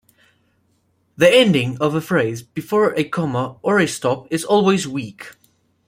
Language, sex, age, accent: English, male, 19-29, Southern African (South Africa, Zimbabwe, Namibia)